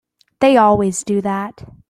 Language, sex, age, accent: English, female, under 19, United States English